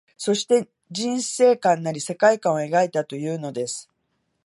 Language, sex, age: Japanese, female, 50-59